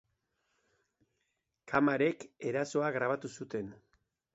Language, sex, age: Basque, male, 60-69